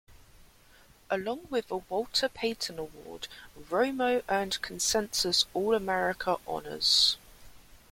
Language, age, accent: English, 19-29, England English